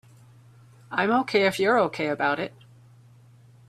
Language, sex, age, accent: English, female, 50-59, Canadian English